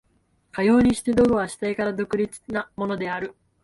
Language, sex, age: Japanese, female, 19-29